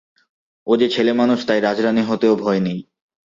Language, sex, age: Bengali, male, 19-29